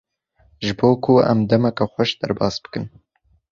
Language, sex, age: Kurdish, male, 19-29